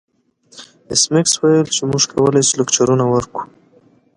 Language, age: Pashto, 19-29